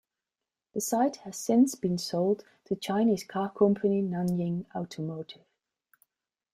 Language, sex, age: English, female, 40-49